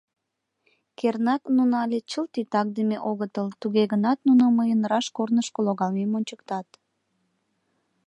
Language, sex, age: Mari, female, 19-29